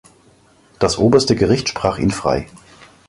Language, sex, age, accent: German, male, 40-49, Deutschland Deutsch